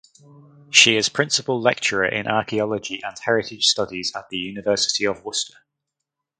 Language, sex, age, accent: English, male, 30-39, England English